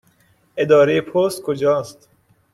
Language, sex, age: Persian, male, 30-39